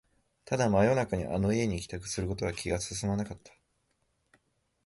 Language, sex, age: Japanese, male, 19-29